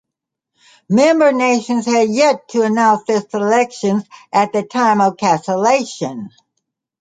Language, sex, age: English, female, 60-69